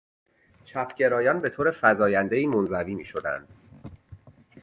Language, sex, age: Persian, male, 30-39